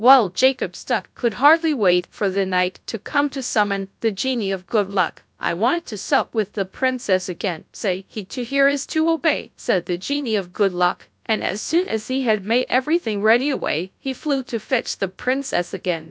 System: TTS, GradTTS